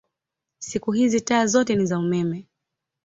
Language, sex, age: Swahili, female, 19-29